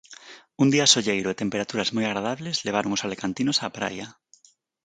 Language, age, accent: Galician, 19-29, Normativo (estándar)